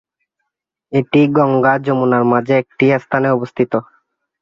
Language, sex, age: Bengali, male, 19-29